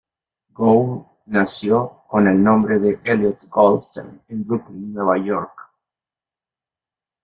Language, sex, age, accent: Spanish, male, 40-49, América central